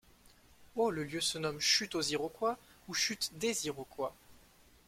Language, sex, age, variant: French, male, 19-29, Français de métropole